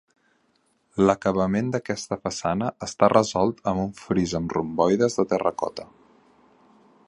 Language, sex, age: Catalan, male, 30-39